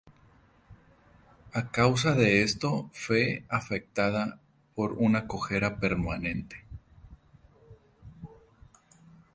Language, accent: Spanish, México